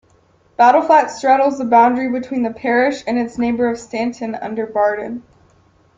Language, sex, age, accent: English, female, under 19, United States English